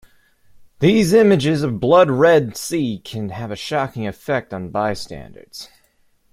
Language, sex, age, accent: English, male, 19-29, United States English